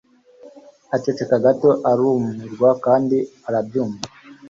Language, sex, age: Kinyarwanda, male, 19-29